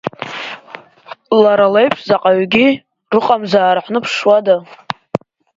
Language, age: Abkhazian, under 19